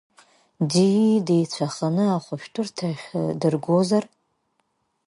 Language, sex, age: Abkhazian, female, 30-39